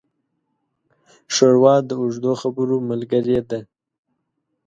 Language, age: Pashto, 19-29